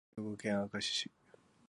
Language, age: Japanese, 19-29